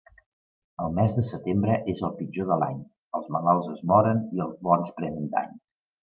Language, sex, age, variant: Catalan, male, 30-39, Central